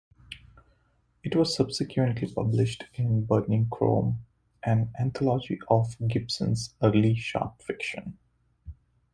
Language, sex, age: English, male, 19-29